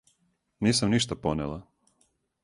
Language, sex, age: Serbian, male, 30-39